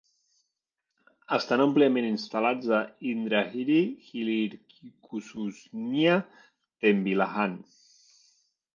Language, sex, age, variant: Catalan, male, 30-39, Central